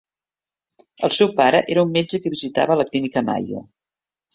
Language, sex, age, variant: Catalan, female, 50-59, Central